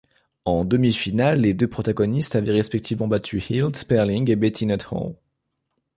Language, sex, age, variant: French, male, 19-29, Français de métropole